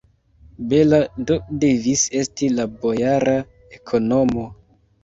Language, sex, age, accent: Esperanto, male, 19-29, Internacia